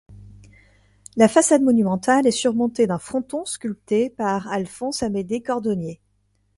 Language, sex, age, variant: French, female, 19-29, Français de métropole